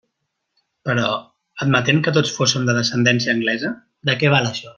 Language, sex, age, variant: Catalan, male, 30-39, Central